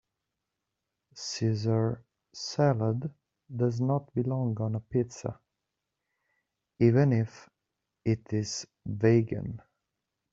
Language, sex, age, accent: English, male, 30-39, England English